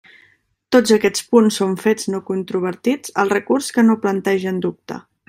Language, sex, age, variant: Catalan, female, 19-29, Central